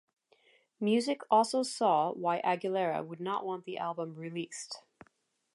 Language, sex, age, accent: English, female, 30-39, United States English